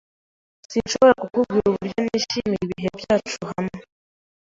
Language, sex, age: Kinyarwanda, female, 19-29